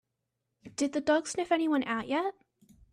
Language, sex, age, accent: English, female, under 19, Australian English